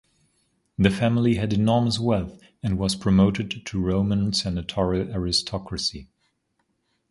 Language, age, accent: English, 19-29, United States English